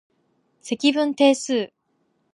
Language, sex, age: Japanese, female, 19-29